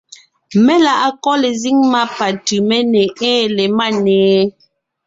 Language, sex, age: Ngiemboon, female, 30-39